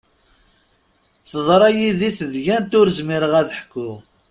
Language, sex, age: Kabyle, male, 30-39